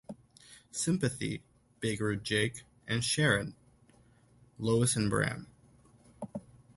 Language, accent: English, United States English